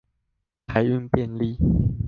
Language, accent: Chinese, 出生地：桃園市